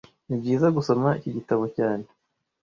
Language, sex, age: Kinyarwanda, male, 19-29